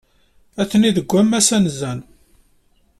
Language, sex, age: Kabyle, male, 40-49